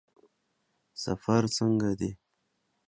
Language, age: Pashto, 40-49